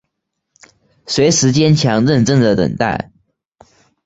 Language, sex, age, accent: Chinese, male, under 19, 出生地：四川省